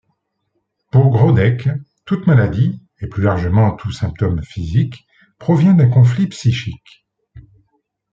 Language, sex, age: French, male, 40-49